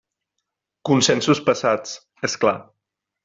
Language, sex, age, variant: Catalan, male, 19-29, Central